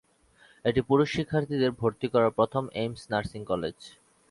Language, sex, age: Bengali, male, 19-29